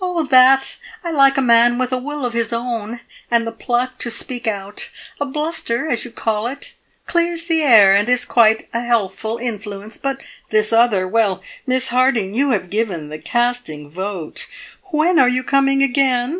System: none